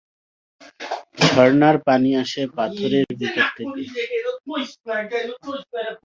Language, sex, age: Bengali, male, 19-29